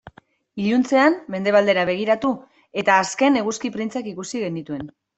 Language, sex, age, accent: Basque, female, 40-49, Mendebalekoa (Araba, Bizkaia, Gipuzkoako mendebaleko herri batzuk)